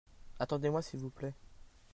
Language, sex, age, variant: French, male, under 19, Français de métropole